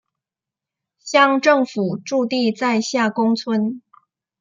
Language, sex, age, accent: Chinese, female, 19-29, 出生地：广东省